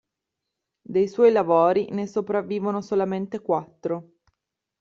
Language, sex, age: Italian, female, 30-39